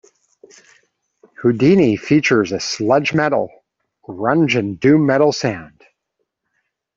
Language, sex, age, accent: English, male, 40-49, Canadian English